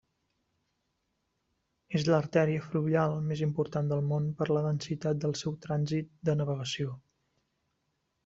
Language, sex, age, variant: Catalan, male, 30-39, Central